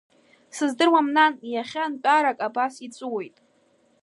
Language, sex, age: Abkhazian, female, under 19